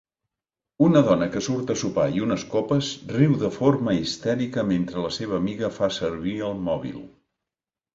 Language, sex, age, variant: Catalan, male, 60-69, Central